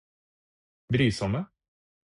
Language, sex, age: Norwegian Bokmål, male, 30-39